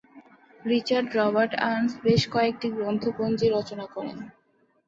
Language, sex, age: Bengali, female, 19-29